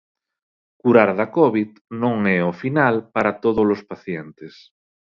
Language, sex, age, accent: Galician, male, 30-39, Normativo (estándar)